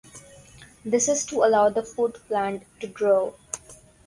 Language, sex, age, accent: English, female, under 19, India and South Asia (India, Pakistan, Sri Lanka)